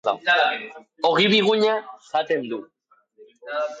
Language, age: Basque, under 19